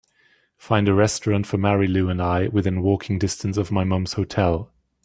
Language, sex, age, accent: English, male, 19-29, England English